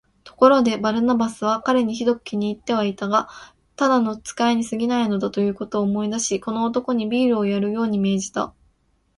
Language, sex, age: Japanese, female, 19-29